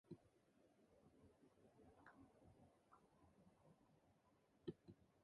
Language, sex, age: English, female, 19-29